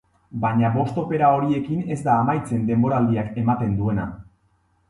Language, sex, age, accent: Basque, male, 30-39, Erdialdekoa edo Nafarra (Gipuzkoa, Nafarroa)